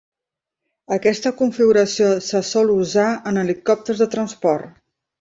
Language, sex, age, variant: Catalan, female, 50-59, Central